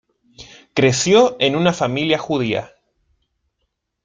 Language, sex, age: Spanish, male, 19-29